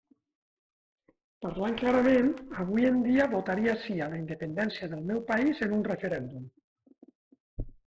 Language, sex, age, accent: Catalan, male, 50-59, valencià